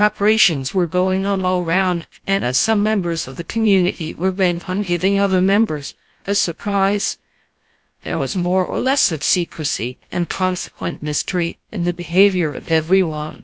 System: TTS, GlowTTS